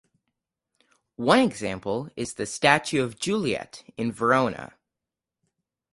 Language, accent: English, United States English